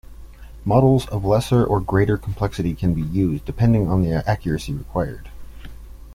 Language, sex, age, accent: English, male, 30-39, United States English